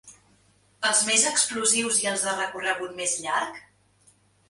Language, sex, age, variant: Catalan, female, 30-39, Central